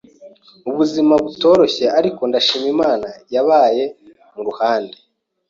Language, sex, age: Kinyarwanda, male, 19-29